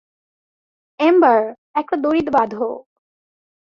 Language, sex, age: Bengali, female, 19-29